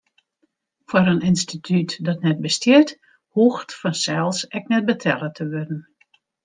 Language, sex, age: Western Frisian, female, 60-69